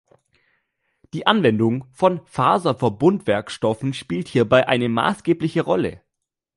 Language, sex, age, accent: German, male, under 19, Deutschland Deutsch